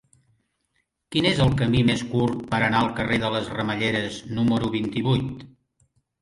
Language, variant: Catalan, Central